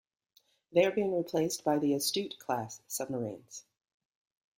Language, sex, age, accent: English, female, 40-49, United States English